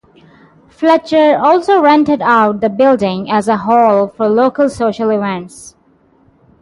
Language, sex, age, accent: English, female, 19-29, United States English; England English; India and South Asia (India, Pakistan, Sri Lanka)